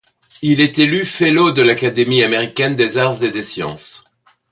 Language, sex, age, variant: French, male, 60-69, Français de métropole